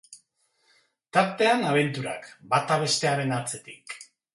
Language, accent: Basque, Erdialdekoa edo Nafarra (Gipuzkoa, Nafarroa)